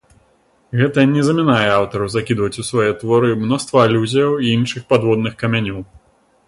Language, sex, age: Belarusian, male, 30-39